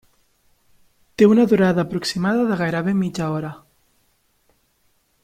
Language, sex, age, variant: Catalan, male, 19-29, Central